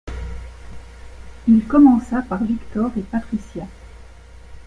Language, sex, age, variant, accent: French, female, 40-49, Français d'Europe, Français de Belgique